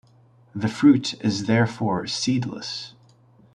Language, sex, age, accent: English, male, 19-29, United States English